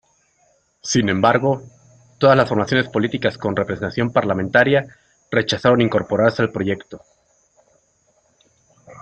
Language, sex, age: Spanish, male, 40-49